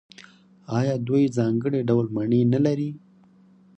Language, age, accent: Pashto, 19-29, معیاري پښتو